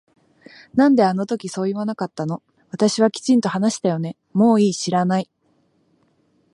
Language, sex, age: Japanese, female, 19-29